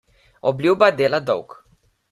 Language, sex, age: Slovenian, male, under 19